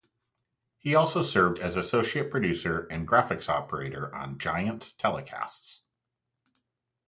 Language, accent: English, United States English